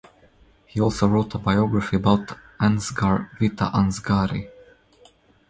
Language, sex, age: English, male, 30-39